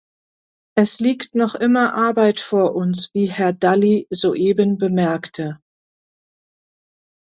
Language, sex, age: German, female, 50-59